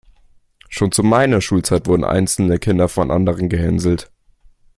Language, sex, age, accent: German, male, under 19, Deutschland Deutsch